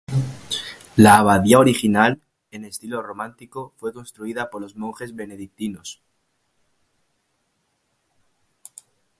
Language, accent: Spanish, España: Centro-Sur peninsular (Madrid, Toledo, Castilla-La Mancha)